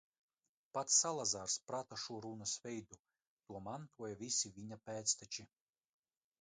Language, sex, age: Latvian, male, 40-49